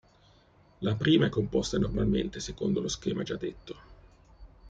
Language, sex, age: Italian, male, 50-59